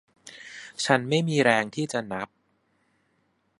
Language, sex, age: Thai, male, 30-39